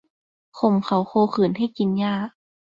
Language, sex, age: Thai, female, under 19